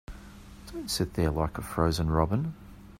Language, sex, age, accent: English, male, 50-59, Australian English